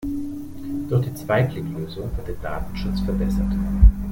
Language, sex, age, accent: German, male, 40-49, Deutschland Deutsch